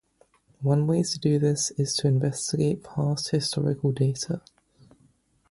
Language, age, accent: English, 19-29, England English